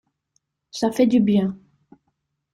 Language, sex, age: French, female, 30-39